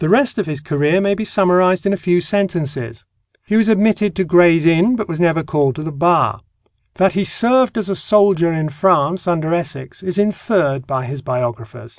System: none